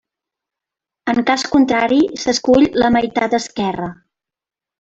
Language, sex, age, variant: Catalan, female, 40-49, Central